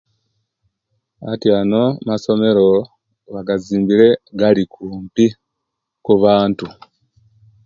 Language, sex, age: Kenyi, male, 40-49